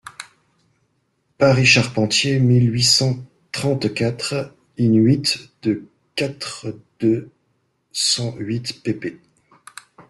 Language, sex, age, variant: French, male, 50-59, Français de métropole